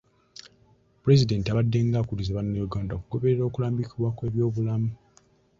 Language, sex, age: Ganda, male, 19-29